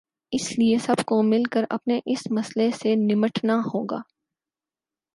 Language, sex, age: Urdu, female, 19-29